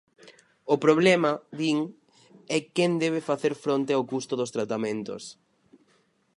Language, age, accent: Galician, 19-29, Central (gheada)